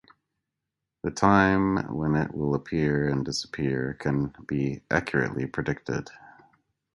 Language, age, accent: English, 40-49, United States English